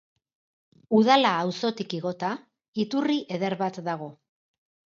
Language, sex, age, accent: Basque, female, 50-59, Erdialdekoa edo Nafarra (Gipuzkoa, Nafarroa)